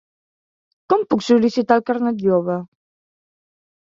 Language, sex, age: Catalan, female, 19-29